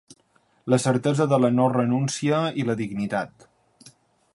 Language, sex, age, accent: Catalan, male, 19-29, balear; valencià